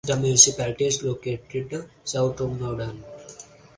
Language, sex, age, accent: English, male, under 19, India and South Asia (India, Pakistan, Sri Lanka)